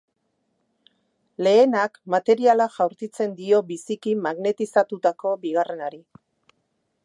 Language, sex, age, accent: Basque, female, 50-59, Erdialdekoa edo Nafarra (Gipuzkoa, Nafarroa)